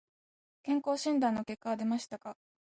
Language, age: Japanese, 19-29